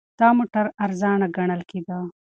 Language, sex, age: Pashto, female, 19-29